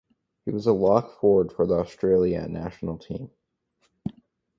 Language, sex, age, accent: English, male, under 19, United States English